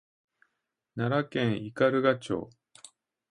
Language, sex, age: Japanese, male, 50-59